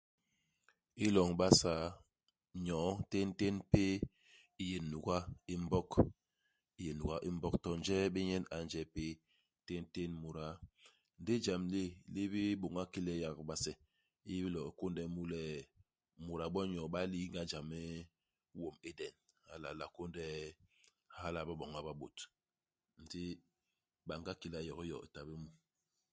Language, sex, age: Basaa, male, 50-59